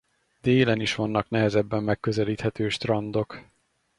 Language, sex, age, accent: Hungarian, male, 30-39, budapesti